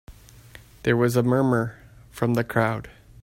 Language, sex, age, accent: English, male, 30-39, Canadian English